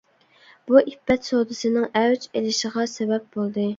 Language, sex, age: Uyghur, female, 19-29